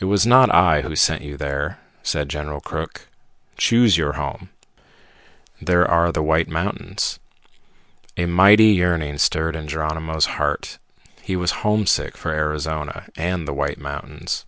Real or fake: real